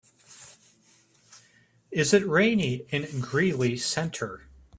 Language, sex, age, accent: English, male, 19-29, United States English